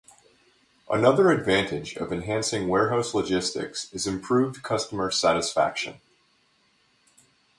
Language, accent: English, Canadian English